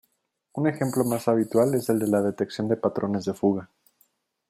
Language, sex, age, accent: Spanish, female, 60-69, México